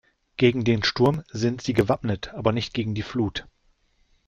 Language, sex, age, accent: German, male, 40-49, Deutschland Deutsch